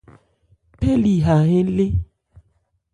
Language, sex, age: Ebrié, female, 30-39